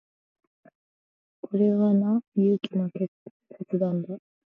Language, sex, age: Japanese, female, 19-29